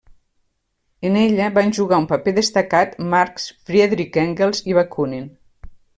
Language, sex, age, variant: Catalan, female, 50-59, Nord-Occidental